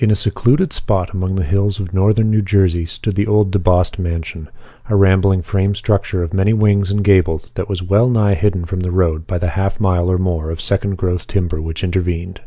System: none